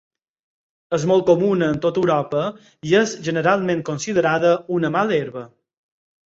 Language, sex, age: Catalan, male, 40-49